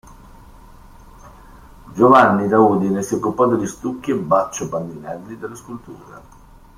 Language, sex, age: Italian, male, 40-49